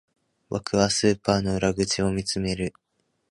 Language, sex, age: Japanese, male, under 19